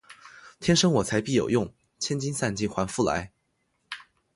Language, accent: Chinese, 出生地：浙江省